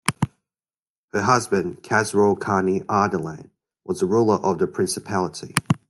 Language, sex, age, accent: English, male, 19-29, Australian English